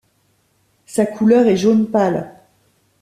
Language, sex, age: French, female, 40-49